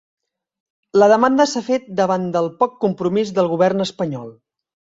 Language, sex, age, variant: Catalan, male, 40-49, Central